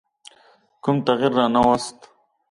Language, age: Pashto, 19-29